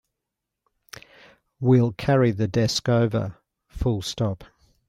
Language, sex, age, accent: English, male, 60-69, Australian English